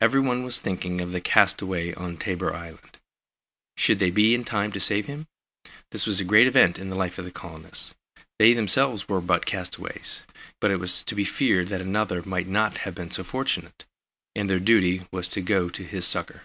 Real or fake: real